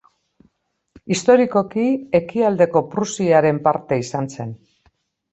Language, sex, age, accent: Basque, female, 60-69, Mendebalekoa (Araba, Bizkaia, Gipuzkoako mendebaleko herri batzuk)